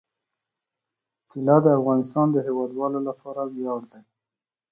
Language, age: Pashto, 30-39